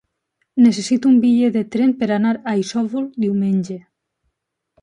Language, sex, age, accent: Catalan, female, 30-39, valencià